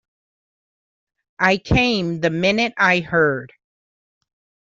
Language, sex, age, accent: English, female, 50-59, United States English